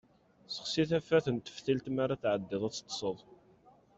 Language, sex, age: Kabyle, male, 30-39